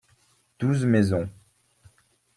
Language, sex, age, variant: French, male, 19-29, Français de métropole